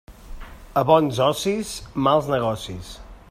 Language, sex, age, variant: Catalan, male, 30-39, Central